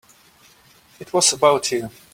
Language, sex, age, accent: English, male, 30-39, United States English